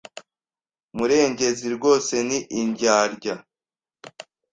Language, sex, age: Kinyarwanda, male, 19-29